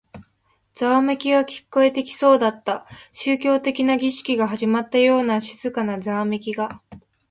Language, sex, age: Japanese, female, 19-29